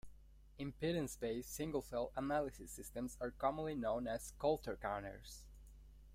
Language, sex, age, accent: English, male, 19-29, United States English